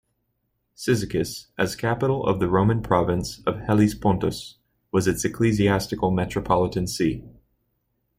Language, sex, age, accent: English, male, 19-29, United States English